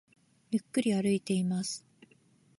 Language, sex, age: Japanese, female, 30-39